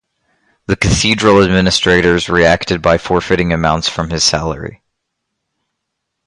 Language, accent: English, United States English